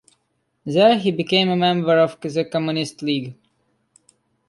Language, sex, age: English, male, under 19